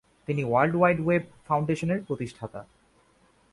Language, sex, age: Bengali, male, 19-29